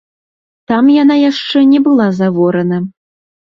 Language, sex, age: Belarusian, female, 19-29